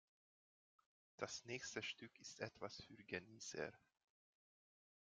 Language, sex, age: German, male, 30-39